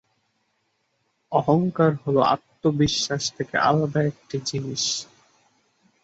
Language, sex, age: Bengali, male, 19-29